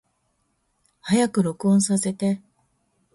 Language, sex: Japanese, female